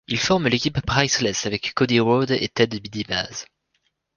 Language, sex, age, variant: French, male, 19-29, Français de métropole